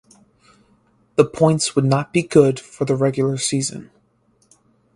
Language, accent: English, United States English